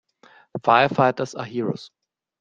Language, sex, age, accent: English, male, 40-49, England English